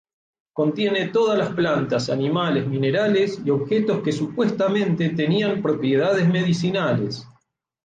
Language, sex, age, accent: Spanish, male, 50-59, Rioplatense: Argentina, Uruguay, este de Bolivia, Paraguay